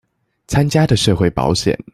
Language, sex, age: Chinese, male, 19-29